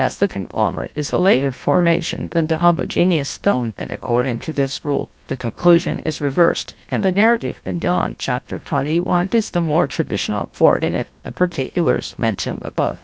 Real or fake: fake